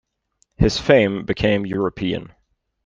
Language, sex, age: English, male, 30-39